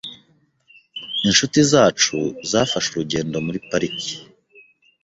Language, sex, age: Kinyarwanda, male, 19-29